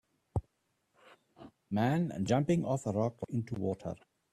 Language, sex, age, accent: English, male, 60-69, Southern African (South Africa, Zimbabwe, Namibia)